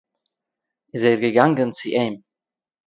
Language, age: Yiddish, 30-39